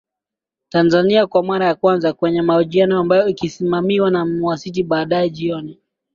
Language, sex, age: Swahili, male, 19-29